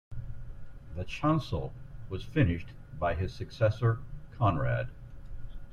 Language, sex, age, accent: English, male, 50-59, United States English